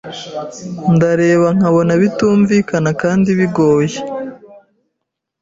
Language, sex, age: Kinyarwanda, female, 30-39